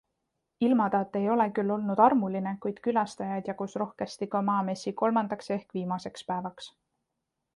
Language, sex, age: Estonian, female, 19-29